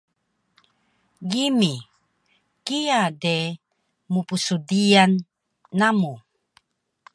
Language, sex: Taroko, female